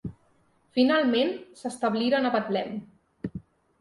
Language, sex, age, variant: Catalan, female, 19-29, Central